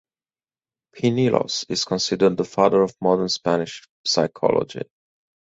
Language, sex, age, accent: English, male, 40-49, United States English